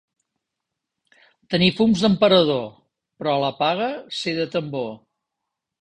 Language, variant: Catalan, Central